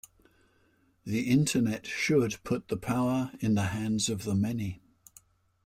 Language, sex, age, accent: English, male, 70-79, England English